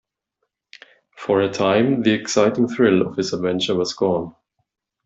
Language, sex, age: English, male, 19-29